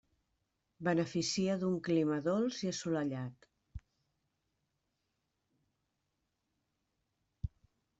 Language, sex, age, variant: Catalan, female, 50-59, Central